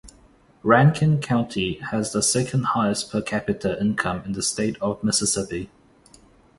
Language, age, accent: English, 19-29, New Zealand English